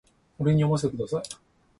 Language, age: Japanese, 30-39